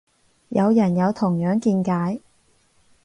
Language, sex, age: Cantonese, female, 19-29